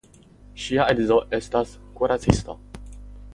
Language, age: Esperanto, under 19